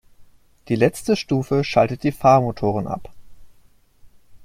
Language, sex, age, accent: German, male, 19-29, Deutschland Deutsch